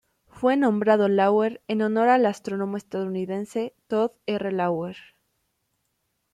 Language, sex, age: Spanish, female, 19-29